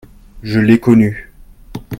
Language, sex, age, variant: French, male, 30-39, Français de métropole